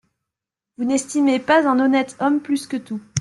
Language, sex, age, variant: French, female, 19-29, Français de métropole